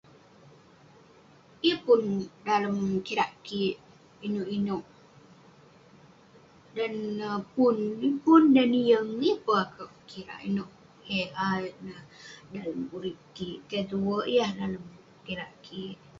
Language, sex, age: Western Penan, female, under 19